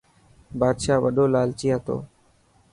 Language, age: Dhatki, 30-39